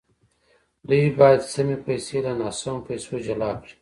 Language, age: Pashto, 30-39